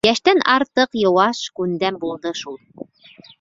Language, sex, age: Bashkir, female, 30-39